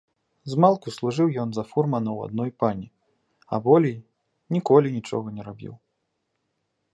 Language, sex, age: Belarusian, male, 19-29